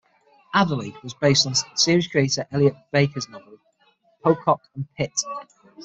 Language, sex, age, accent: English, male, 40-49, England English